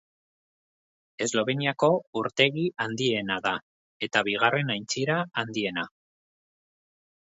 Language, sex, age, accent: Basque, male, 40-49, Mendebalekoa (Araba, Bizkaia, Gipuzkoako mendebaleko herri batzuk)